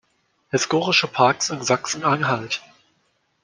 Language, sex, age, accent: German, male, 19-29, Deutschland Deutsch